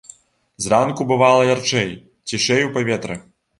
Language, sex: Belarusian, male